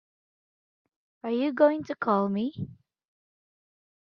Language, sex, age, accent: English, female, under 19, Filipino